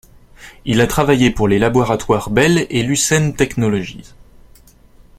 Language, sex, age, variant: French, male, 19-29, Français de métropole